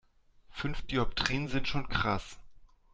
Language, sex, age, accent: German, male, 40-49, Deutschland Deutsch